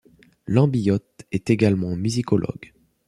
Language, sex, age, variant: French, male, under 19, Français de métropole